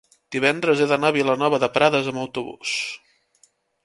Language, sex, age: Catalan, male, 19-29